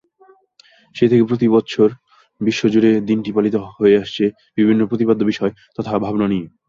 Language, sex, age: Bengali, male, 19-29